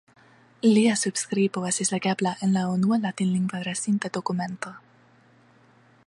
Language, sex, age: Esperanto, female, 19-29